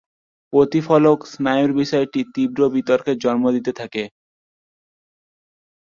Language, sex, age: Bengali, male, 19-29